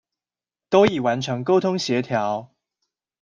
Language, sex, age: Chinese, male, 19-29